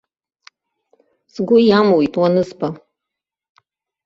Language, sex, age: Abkhazian, female, 60-69